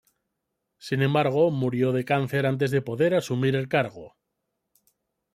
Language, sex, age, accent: Spanish, male, 40-49, España: Norte peninsular (Asturias, Castilla y León, Cantabria, País Vasco, Navarra, Aragón, La Rioja, Guadalajara, Cuenca)